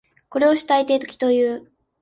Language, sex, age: Japanese, female, 19-29